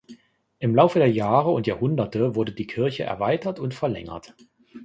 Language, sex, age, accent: German, male, 30-39, Deutschland Deutsch